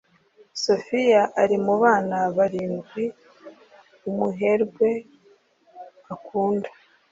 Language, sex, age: Kinyarwanda, female, 30-39